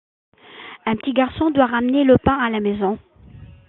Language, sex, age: French, female, 40-49